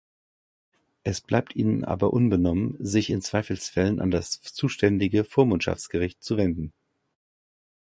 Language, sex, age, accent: German, male, 50-59, Deutschland Deutsch